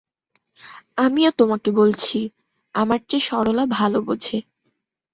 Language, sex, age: Bengali, female, 19-29